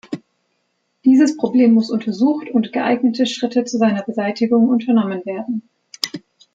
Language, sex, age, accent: German, female, 19-29, Deutschland Deutsch